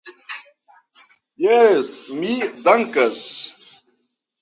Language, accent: Esperanto, Internacia